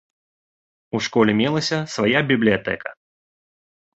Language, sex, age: Belarusian, male, 19-29